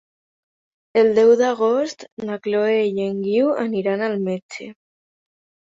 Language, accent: Catalan, valencià; apitxat